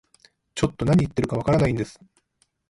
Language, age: Japanese, 50-59